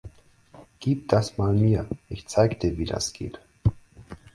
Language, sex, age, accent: German, male, 19-29, Deutschland Deutsch